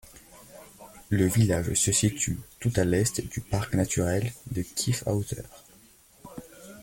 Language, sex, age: French, male, under 19